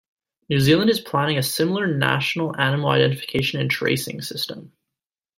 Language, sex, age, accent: English, male, 19-29, Canadian English